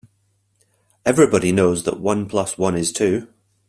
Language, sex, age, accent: English, male, 40-49, Scottish English